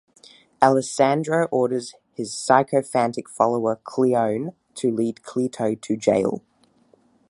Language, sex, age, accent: English, male, under 19, Australian English